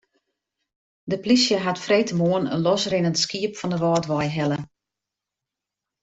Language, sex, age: Western Frisian, female, 50-59